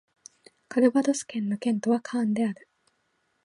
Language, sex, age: Japanese, female, 19-29